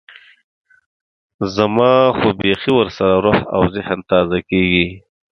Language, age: Pashto, 30-39